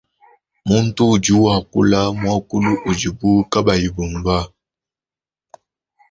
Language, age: Luba-Lulua, 19-29